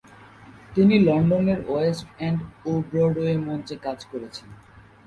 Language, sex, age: Bengali, male, 19-29